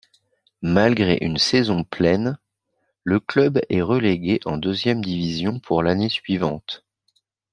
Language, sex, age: French, male, 40-49